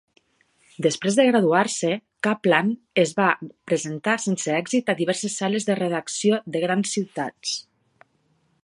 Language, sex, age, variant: Catalan, female, 50-59, Nord-Occidental